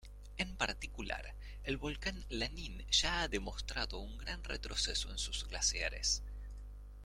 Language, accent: Spanish, Rioplatense: Argentina, Uruguay, este de Bolivia, Paraguay